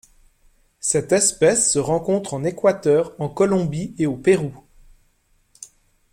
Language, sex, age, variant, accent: French, male, 40-49, Français d'Europe, Français de Suisse